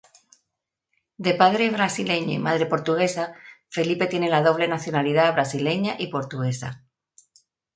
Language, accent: Spanish, España: Centro-Sur peninsular (Madrid, Toledo, Castilla-La Mancha)